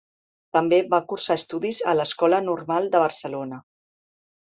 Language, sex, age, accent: Catalan, female, 40-49, Barceloní